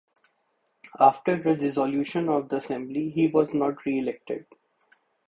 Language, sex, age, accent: English, male, 19-29, India and South Asia (India, Pakistan, Sri Lanka)